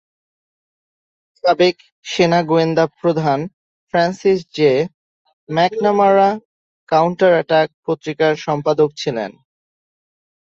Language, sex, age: Bengali, male, 19-29